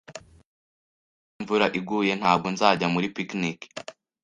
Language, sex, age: Kinyarwanda, male, under 19